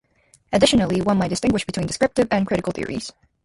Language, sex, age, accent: English, female, 19-29, United States English